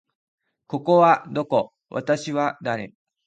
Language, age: Japanese, 19-29